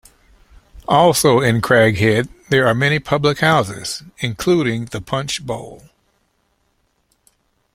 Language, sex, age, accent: English, male, 60-69, United States English